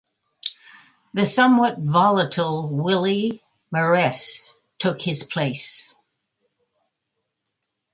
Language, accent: English, United States English